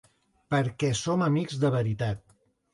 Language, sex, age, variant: Catalan, male, 50-59, Central